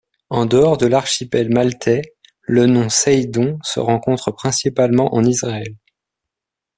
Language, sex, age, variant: French, male, 30-39, Français de métropole